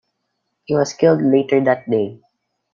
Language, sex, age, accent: English, male, under 19, Filipino